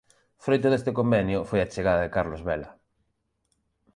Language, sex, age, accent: Galician, male, 30-39, Normativo (estándar)